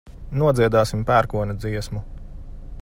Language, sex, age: Latvian, male, 30-39